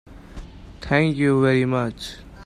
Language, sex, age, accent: English, male, 19-29, India and South Asia (India, Pakistan, Sri Lanka)